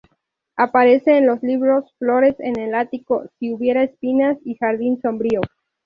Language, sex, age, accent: Spanish, female, 19-29, México